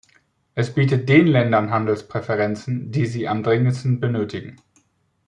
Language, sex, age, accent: German, male, 40-49, Deutschland Deutsch